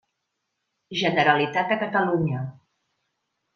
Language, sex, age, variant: Catalan, female, 50-59, Central